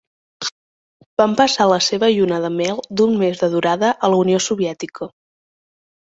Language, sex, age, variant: Catalan, female, under 19, Central